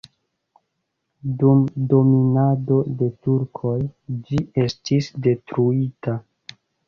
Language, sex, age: Esperanto, male, 19-29